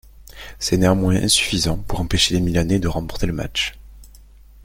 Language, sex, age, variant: French, male, 19-29, Français de métropole